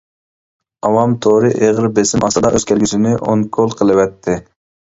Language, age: Uyghur, 19-29